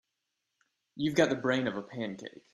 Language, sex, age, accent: English, male, 19-29, United States English